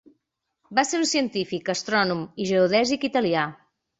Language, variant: Catalan, Central